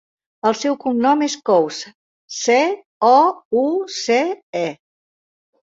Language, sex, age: Catalan, female, 60-69